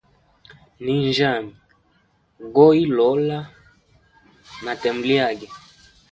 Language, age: Hemba, 19-29